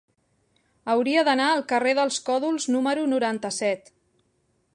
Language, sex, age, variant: Catalan, female, 40-49, Central